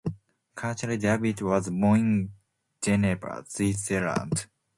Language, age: English, 19-29